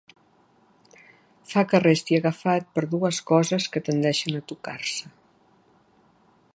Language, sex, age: Catalan, female, 60-69